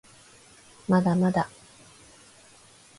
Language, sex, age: Japanese, female, 30-39